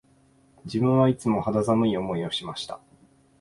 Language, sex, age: Japanese, male, 19-29